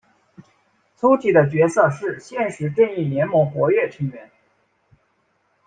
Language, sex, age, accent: Chinese, male, 19-29, 出生地：湖南省